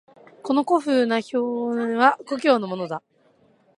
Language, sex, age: Japanese, female, under 19